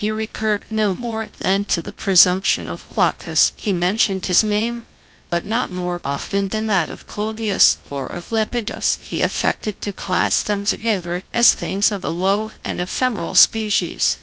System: TTS, GlowTTS